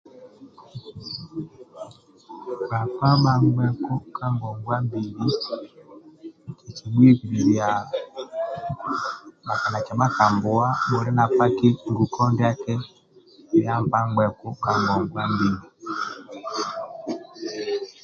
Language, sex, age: Amba (Uganda), male, 50-59